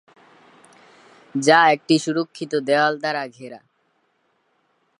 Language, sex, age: Bengali, male, under 19